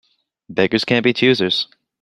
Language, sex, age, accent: English, male, under 19, United States English